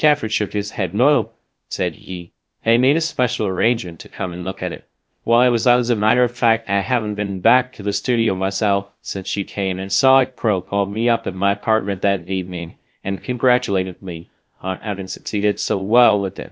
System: TTS, VITS